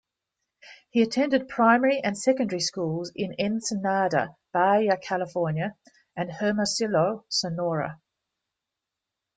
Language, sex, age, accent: English, female, 50-59, Australian English